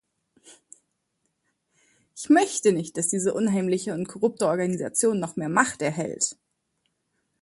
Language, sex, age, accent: German, male, 19-29, Deutschland Deutsch